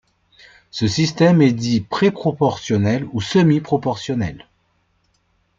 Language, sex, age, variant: French, male, 40-49, Français de métropole